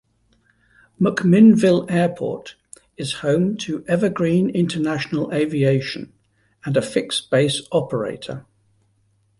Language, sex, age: English, male, 50-59